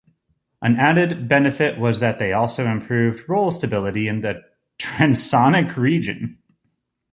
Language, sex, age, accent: English, male, 30-39, United States English